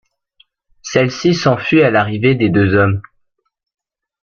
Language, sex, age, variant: French, male, 19-29, Français de métropole